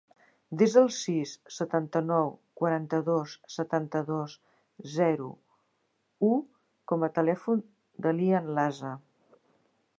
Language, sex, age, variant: Catalan, female, 60-69, Central